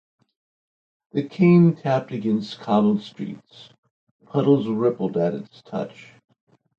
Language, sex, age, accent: English, male, 60-69, United States English